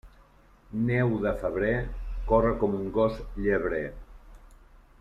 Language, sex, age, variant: Catalan, male, 40-49, Central